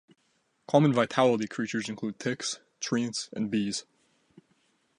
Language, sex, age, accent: English, male, 19-29, United States English